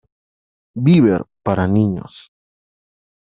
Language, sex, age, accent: Spanish, male, 19-29, Andino-Pacífico: Colombia, Perú, Ecuador, oeste de Bolivia y Venezuela andina